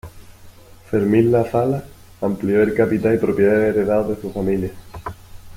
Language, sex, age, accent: Spanish, male, 19-29, España: Sur peninsular (Andalucia, Extremadura, Murcia)